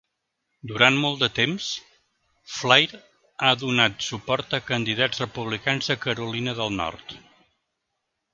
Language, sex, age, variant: Catalan, male, 50-59, Central